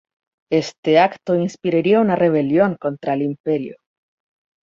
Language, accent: Spanish, Chileno: Chile, Cuyo